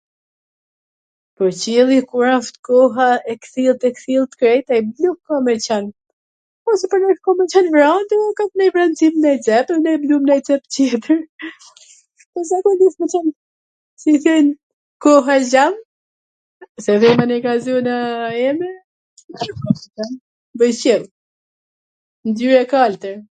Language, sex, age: Gheg Albanian, female, 40-49